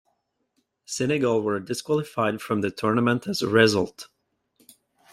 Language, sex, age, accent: English, male, 30-39, Canadian English